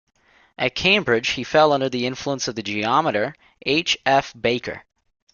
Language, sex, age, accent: English, male, under 19, United States English